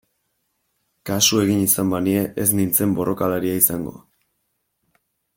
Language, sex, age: Basque, male, 19-29